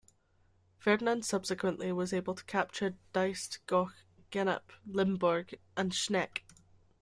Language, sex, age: English, female, 30-39